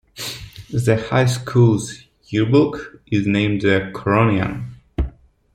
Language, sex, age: English, male, 19-29